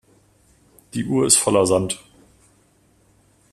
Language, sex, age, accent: German, male, 30-39, Deutschland Deutsch